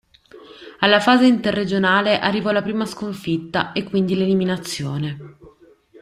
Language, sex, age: Italian, female, 30-39